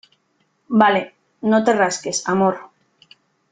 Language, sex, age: Spanish, female, 19-29